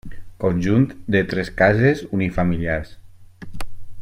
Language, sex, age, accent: Catalan, male, 40-49, valencià